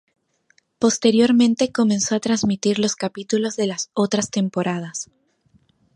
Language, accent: Spanish, Andino-Pacífico: Colombia, Perú, Ecuador, oeste de Bolivia y Venezuela andina